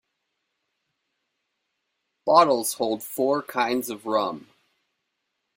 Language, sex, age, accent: English, male, 30-39, United States English